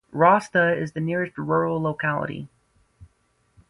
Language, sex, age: English, female, 19-29